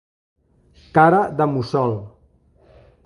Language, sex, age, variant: Catalan, male, 50-59, Central